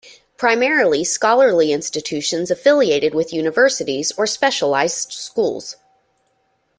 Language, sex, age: English, female, 30-39